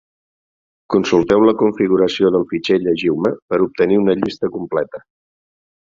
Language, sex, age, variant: Catalan, male, 50-59, Central